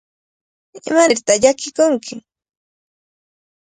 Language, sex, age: Cajatambo North Lima Quechua, female, 30-39